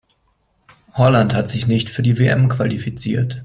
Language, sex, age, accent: German, male, 30-39, Deutschland Deutsch